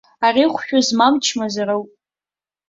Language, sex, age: Abkhazian, female, under 19